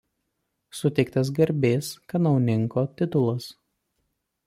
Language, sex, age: Lithuanian, male, 30-39